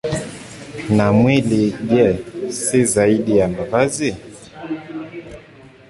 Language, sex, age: Swahili, male, 19-29